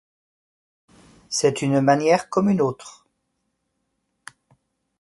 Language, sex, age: French, male, 40-49